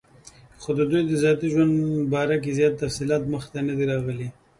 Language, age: Pashto, 19-29